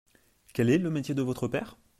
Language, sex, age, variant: French, male, 19-29, Français de métropole